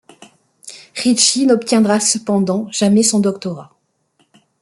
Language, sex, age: French, female, 50-59